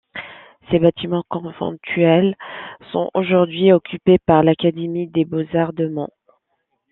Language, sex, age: French, female, 19-29